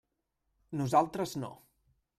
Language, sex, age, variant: Catalan, male, 19-29, Central